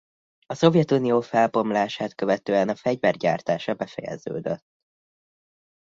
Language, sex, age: Hungarian, male, under 19